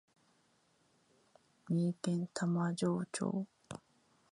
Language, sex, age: Japanese, female, 50-59